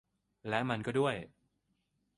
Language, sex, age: Thai, male, 19-29